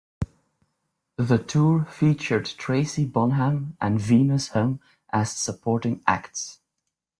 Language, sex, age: English, male, 19-29